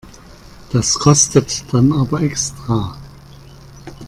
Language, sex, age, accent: German, male, 50-59, Deutschland Deutsch